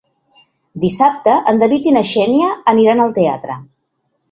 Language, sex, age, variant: Catalan, female, 50-59, Central